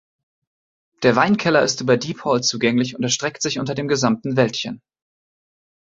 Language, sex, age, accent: German, male, 19-29, Deutschland Deutsch